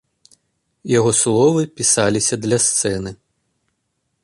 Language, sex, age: Belarusian, male, 30-39